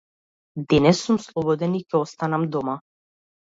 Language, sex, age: Macedonian, female, 30-39